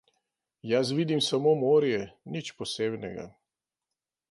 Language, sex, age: Slovenian, male, 60-69